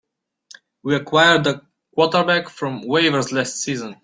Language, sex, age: English, male, 19-29